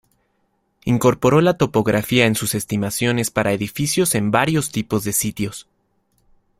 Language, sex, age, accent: Spanish, male, 30-39, México